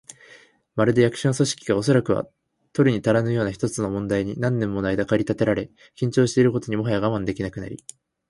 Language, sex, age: Japanese, male, 19-29